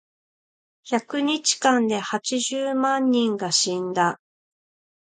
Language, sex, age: Japanese, female, 40-49